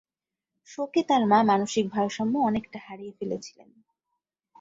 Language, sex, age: Bengali, female, 19-29